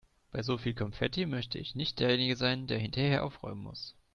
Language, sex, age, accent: German, male, 19-29, Deutschland Deutsch